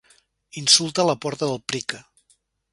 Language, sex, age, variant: Catalan, male, 60-69, Central